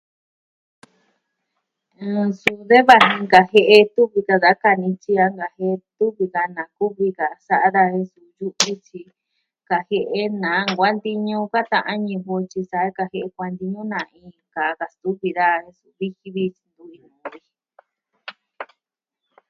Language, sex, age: Southwestern Tlaxiaco Mixtec, female, 60-69